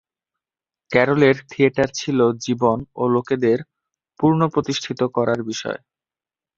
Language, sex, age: Bengali, male, under 19